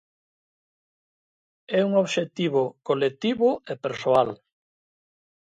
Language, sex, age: Galician, male, 60-69